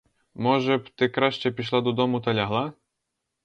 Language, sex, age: Ukrainian, male, 19-29